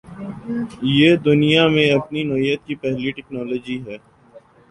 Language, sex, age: Urdu, male, 19-29